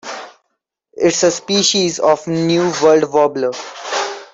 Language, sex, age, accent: English, male, 19-29, India and South Asia (India, Pakistan, Sri Lanka)